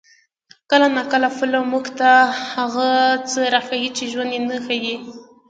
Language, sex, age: Pashto, female, under 19